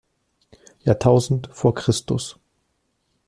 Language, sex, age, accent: German, male, 50-59, Deutschland Deutsch